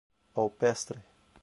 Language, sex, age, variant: Portuguese, male, 19-29, Portuguese (Brasil)